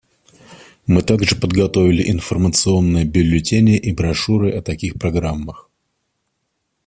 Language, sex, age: Russian, male, 30-39